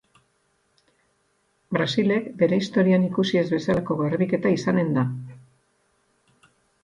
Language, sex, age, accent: Basque, female, 60-69, Erdialdekoa edo Nafarra (Gipuzkoa, Nafarroa)